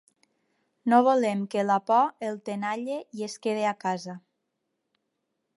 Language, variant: Catalan, Balear